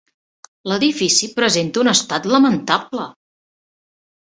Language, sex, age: Catalan, female, 50-59